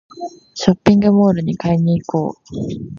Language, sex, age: Japanese, female, 19-29